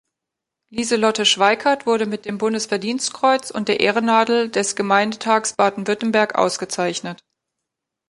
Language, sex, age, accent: German, female, 40-49, Deutschland Deutsch